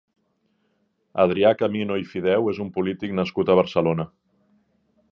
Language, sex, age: Catalan, male, 40-49